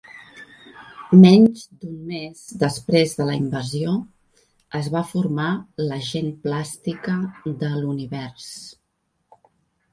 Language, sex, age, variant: Catalan, female, 50-59, Central